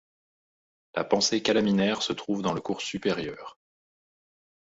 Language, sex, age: French, male, 30-39